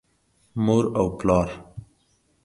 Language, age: Pashto, 19-29